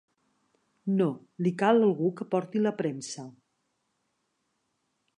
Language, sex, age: Catalan, female, 50-59